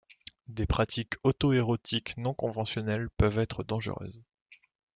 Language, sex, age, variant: French, male, 19-29, Français de métropole